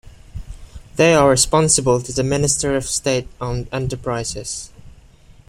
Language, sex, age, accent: English, male, 19-29, Filipino